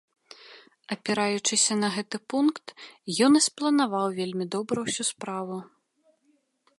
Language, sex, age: Belarusian, female, 19-29